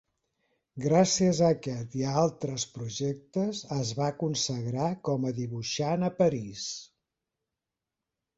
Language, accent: Catalan, Barcelona